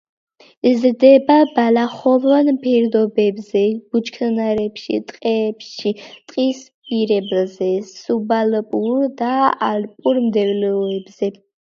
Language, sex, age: Georgian, female, under 19